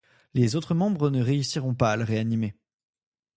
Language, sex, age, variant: French, male, 19-29, Français de métropole